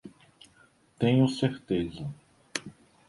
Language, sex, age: Portuguese, male, 30-39